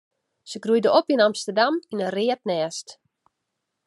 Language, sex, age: Western Frisian, female, 30-39